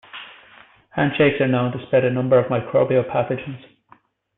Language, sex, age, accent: English, male, 19-29, Irish English